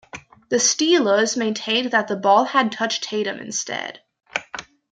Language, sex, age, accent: English, female, under 19, Canadian English